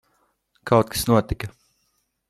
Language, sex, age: Latvian, male, 19-29